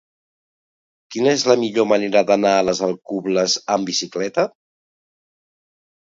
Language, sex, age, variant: Catalan, male, 50-59, Central